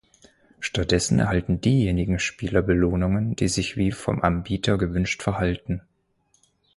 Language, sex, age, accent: German, male, 30-39, Deutschland Deutsch